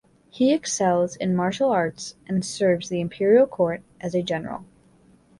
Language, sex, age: English, female, 19-29